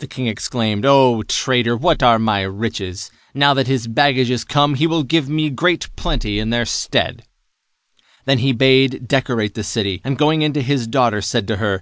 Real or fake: real